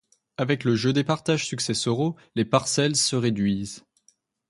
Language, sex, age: French, female, 19-29